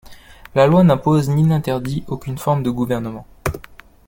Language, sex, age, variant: French, male, 19-29, Français de métropole